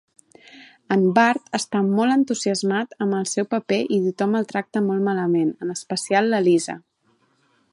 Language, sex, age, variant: Catalan, female, 30-39, Central